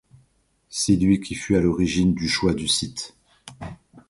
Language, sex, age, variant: French, male, 40-49, Français de métropole